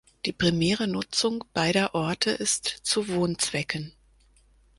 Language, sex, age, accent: German, female, 30-39, Deutschland Deutsch